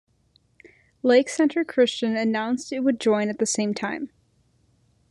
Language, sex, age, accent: English, female, under 19, United States English